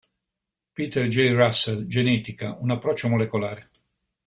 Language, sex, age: Italian, male, 60-69